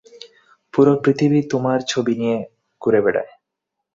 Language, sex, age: Bengali, male, 19-29